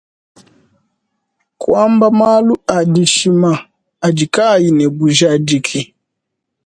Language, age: Luba-Lulua, 30-39